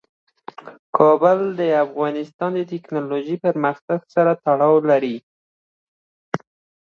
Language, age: Pashto, under 19